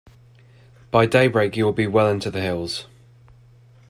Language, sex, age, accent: English, male, 19-29, England English